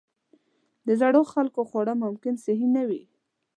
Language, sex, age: Pashto, female, 19-29